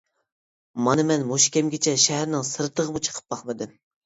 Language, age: Uyghur, 19-29